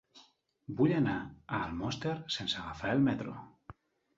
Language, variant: Catalan, Nord-Occidental